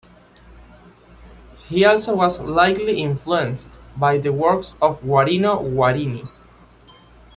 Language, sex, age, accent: English, male, 19-29, United States English